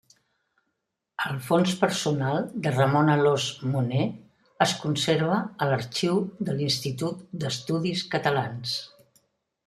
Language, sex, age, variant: Catalan, female, 70-79, Central